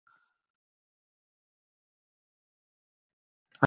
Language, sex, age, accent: Spanish, male, 19-29, España: Islas Canarias